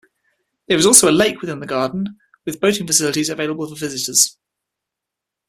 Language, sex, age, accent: English, male, 30-39, England English